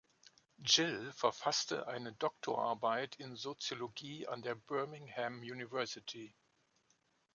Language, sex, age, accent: German, male, 60-69, Deutschland Deutsch